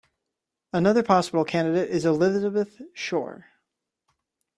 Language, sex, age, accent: English, male, 19-29, United States English